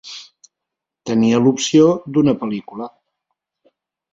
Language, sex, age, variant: Catalan, male, 40-49, Central